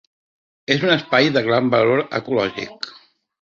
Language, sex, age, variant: Catalan, male, 40-49, Central